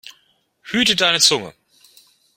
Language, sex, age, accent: German, male, 50-59, Deutschland Deutsch